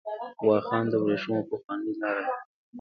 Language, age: Pashto, 19-29